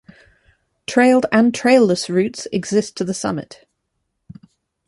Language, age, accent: English, 30-39, England English